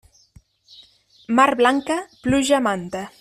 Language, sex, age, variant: Catalan, female, 19-29, Nord-Occidental